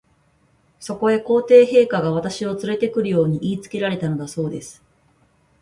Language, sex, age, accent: Japanese, female, 40-49, 関西弁